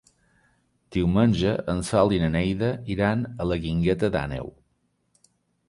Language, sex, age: Catalan, male, 40-49